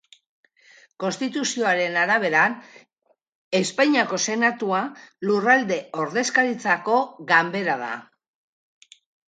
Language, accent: Basque, Mendebalekoa (Araba, Bizkaia, Gipuzkoako mendebaleko herri batzuk)